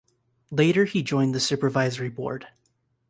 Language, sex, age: English, male, 19-29